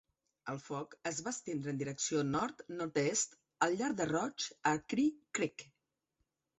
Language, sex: Catalan, female